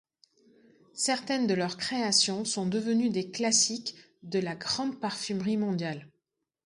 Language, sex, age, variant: French, female, 40-49, Français de métropole